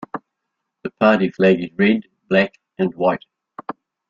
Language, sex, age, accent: English, male, 70-79, Australian English